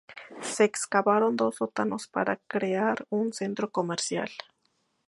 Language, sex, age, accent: Spanish, female, 30-39, México